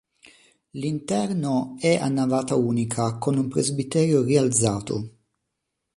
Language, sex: Italian, male